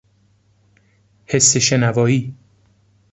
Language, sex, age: Persian, male, 19-29